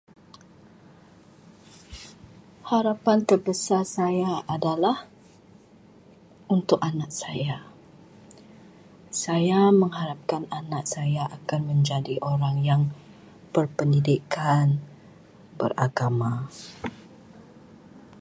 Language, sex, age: Malay, female, 40-49